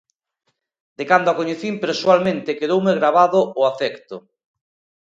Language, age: Galician, 40-49